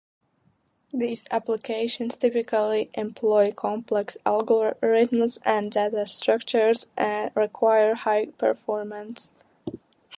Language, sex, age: English, female, 19-29